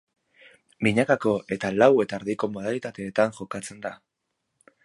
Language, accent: Basque, Mendebalekoa (Araba, Bizkaia, Gipuzkoako mendebaleko herri batzuk)